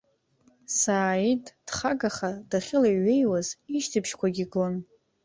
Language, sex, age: Abkhazian, female, under 19